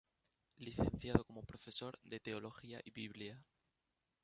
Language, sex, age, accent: Spanish, male, 19-29, España: Centro-Sur peninsular (Madrid, Toledo, Castilla-La Mancha)